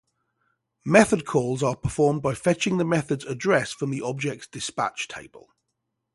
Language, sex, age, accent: English, male, 40-49, England English